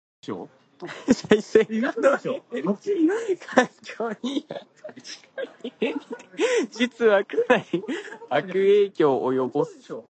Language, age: Japanese, 19-29